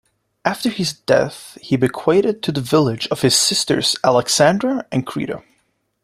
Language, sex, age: English, male, 19-29